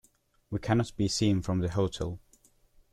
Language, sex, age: English, male, under 19